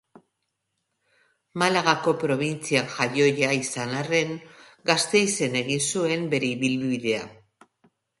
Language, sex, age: Basque, female, 50-59